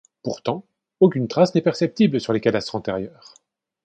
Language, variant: French, Français de métropole